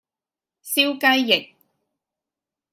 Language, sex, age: Cantonese, female, 19-29